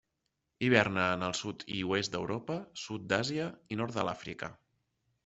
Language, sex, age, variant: Catalan, male, 30-39, Central